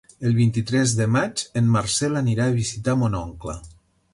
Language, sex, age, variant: Catalan, male, 50-59, Central